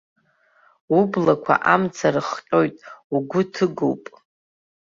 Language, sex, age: Abkhazian, female, 40-49